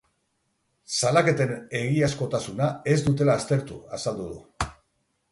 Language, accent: Basque, Mendebalekoa (Araba, Bizkaia, Gipuzkoako mendebaleko herri batzuk)